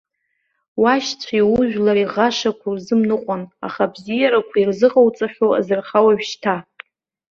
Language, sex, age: Abkhazian, female, 40-49